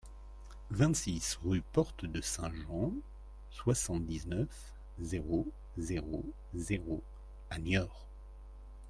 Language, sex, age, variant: French, male, 40-49, Français de métropole